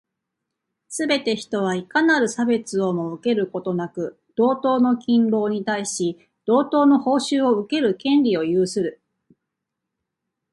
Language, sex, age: Japanese, female, 40-49